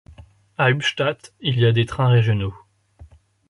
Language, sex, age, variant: French, male, 19-29, Français de métropole